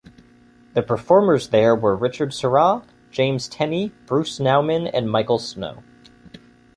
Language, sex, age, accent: English, male, 19-29, United States English